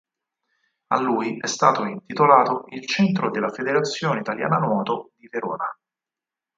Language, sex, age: Italian, male, 30-39